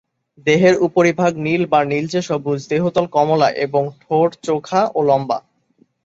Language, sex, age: Bengali, male, 19-29